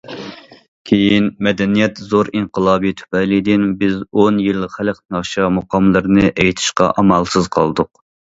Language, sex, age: Uyghur, male, 30-39